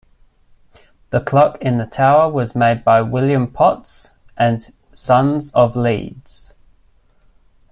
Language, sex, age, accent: English, male, 30-39, Australian English